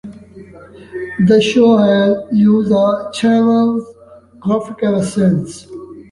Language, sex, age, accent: English, male, 30-39, United States English